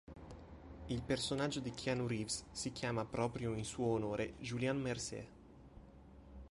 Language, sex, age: Italian, male, 19-29